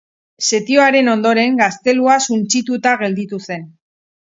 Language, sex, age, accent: Basque, female, 40-49, Erdialdekoa edo Nafarra (Gipuzkoa, Nafarroa)